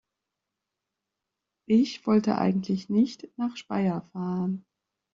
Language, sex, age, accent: German, male, 50-59, Deutschland Deutsch